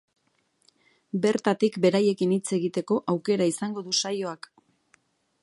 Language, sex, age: Basque, female, 40-49